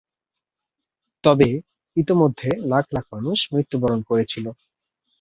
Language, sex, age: Bengali, male, 19-29